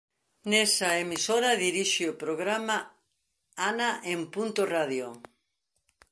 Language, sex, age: Galician, female, 60-69